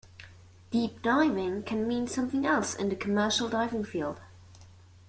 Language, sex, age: English, female, under 19